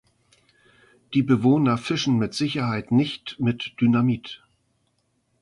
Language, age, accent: German, 50-59, Deutschland Deutsch